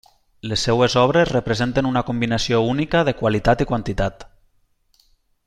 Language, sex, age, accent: Catalan, male, 19-29, valencià